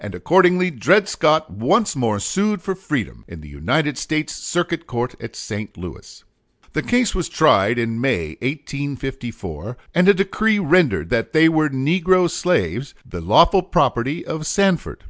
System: none